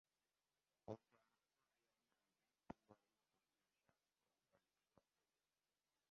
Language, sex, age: Uzbek, male, 19-29